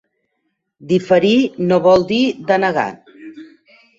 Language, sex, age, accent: Catalan, female, 40-49, gironí